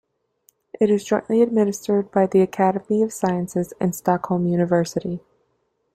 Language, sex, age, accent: English, female, 19-29, United States English